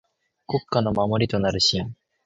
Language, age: Japanese, 19-29